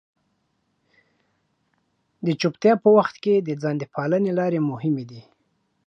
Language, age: Pashto, 30-39